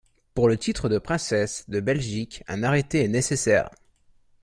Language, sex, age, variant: French, male, 19-29, Français de métropole